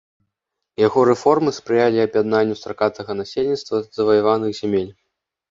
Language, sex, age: Belarusian, male, 19-29